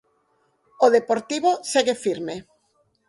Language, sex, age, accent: Galician, female, 50-59, Normativo (estándar)